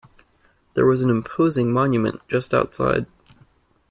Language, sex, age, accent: English, male, 19-29, United States English